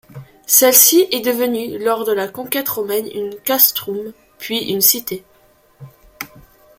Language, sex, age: French, female, 19-29